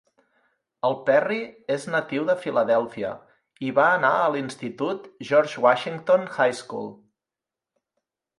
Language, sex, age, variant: Catalan, male, 40-49, Central